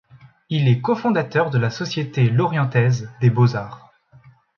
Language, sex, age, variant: French, male, 19-29, Français de métropole